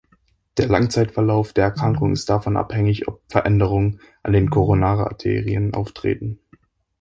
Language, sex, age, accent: German, male, under 19, Deutschland Deutsch